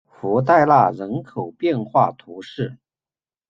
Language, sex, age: Chinese, male, 40-49